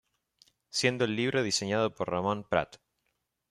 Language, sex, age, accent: Spanish, male, 30-39, Rioplatense: Argentina, Uruguay, este de Bolivia, Paraguay